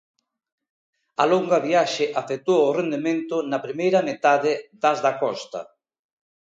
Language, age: Galician, 40-49